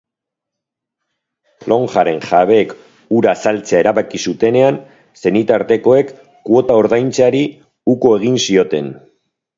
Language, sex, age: Basque, male, 40-49